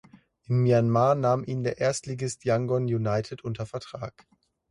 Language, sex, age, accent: German, male, 19-29, Deutschland Deutsch